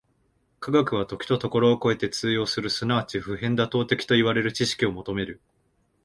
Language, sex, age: Japanese, male, 19-29